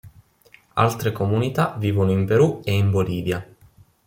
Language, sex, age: Italian, male, 19-29